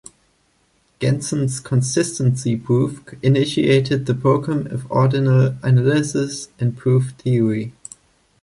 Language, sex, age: English, male, 19-29